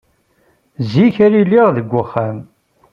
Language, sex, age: Kabyle, male, 40-49